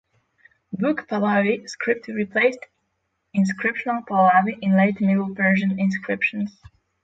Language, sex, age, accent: English, female, 19-29, Slavic; polish